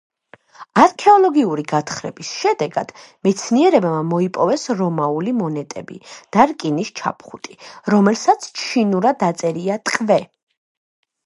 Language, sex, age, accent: Georgian, female, 19-29, ჩვეულებრივი